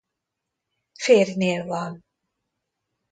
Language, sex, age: Hungarian, female, 50-59